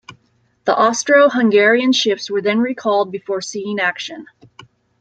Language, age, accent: English, 30-39, United States English